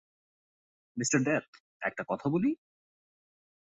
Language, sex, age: Bengali, male, 30-39